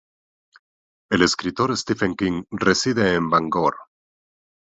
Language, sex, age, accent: Spanish, male, 30-39, México